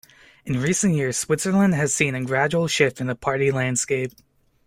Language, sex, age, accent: English, male, 19-29, United States English